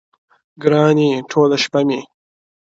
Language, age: Pashto, 19-29